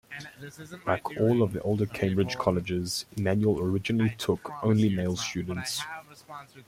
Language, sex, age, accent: English, male, 19-29, Southern African (South Africa, Zimbabwe, Namibia)